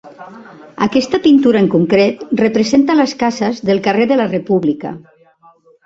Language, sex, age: Catalan, female, 60-69